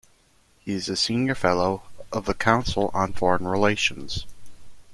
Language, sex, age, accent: English, male, 19-29, United States English